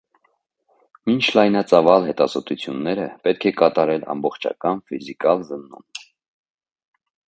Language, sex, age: Armenian, male, 30-39